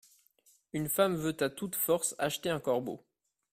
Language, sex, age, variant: French, male, 30-39, Français de métropole